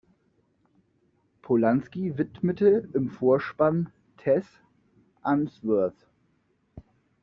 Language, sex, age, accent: German, male, 30-39, Deutschland Deutsch